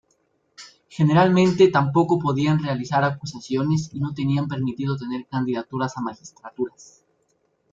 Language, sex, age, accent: Spanish, male, 19-29, México